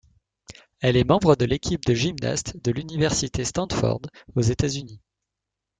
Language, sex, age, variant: French, male, 19-29, Français de métropole